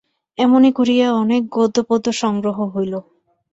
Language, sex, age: Bengali, female, 19-29